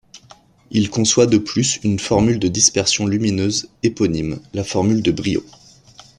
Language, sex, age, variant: French, male, 30-39, Français de métropole